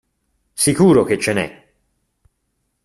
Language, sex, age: Italian, male, 40-49